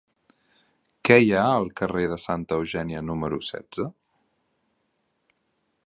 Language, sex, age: Catalan, male, 30-39